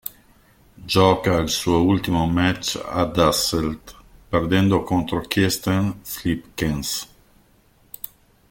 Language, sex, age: Italian, male, 50-59